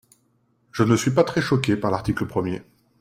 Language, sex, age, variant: French, male, 19-29, Français de métropole